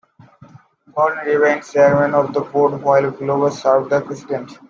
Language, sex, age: English, male, 19-29